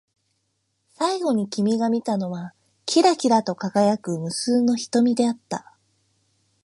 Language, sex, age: Japanese, female, 19-29